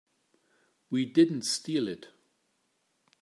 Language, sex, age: English, male, 50-59